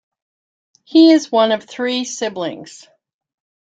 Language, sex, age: English, female, 60-69